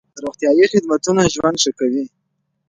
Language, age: Pashto, 19-29